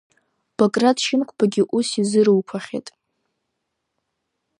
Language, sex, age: Abkhazian, female, under 19